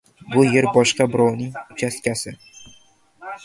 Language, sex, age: Uzbek, male, 19-29